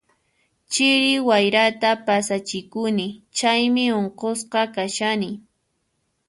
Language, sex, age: Puno Quechua, female, 19-29